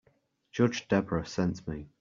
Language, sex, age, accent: English, male, 30-39, England English